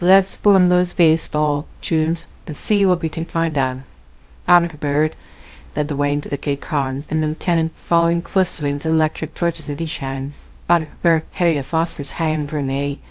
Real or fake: fake